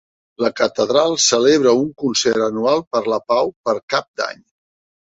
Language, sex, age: Catalan, male, 50-59